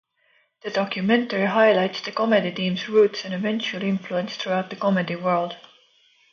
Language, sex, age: English, female, 19-29